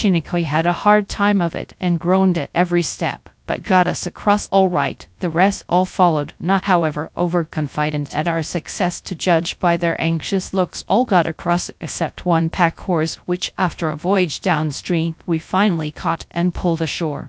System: TTS, GradTTS